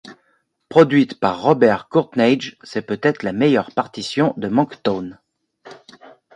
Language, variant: French, Français de métropole